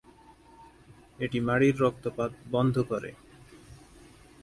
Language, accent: Bengali, Standard Bengali